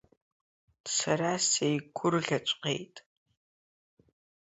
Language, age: Abkhazian, under 19